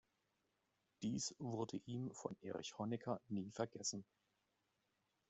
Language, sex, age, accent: German, male, 40-49, Deutschland Deutsch